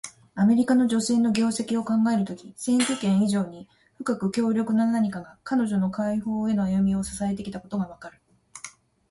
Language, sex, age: Japanese, female, 50-59